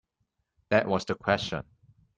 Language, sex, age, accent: English, male, 40-49, Hong Kong English